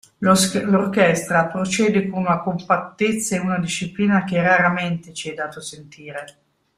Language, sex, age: Italian, female, 50-59